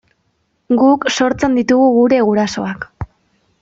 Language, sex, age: Basque, female, 19-29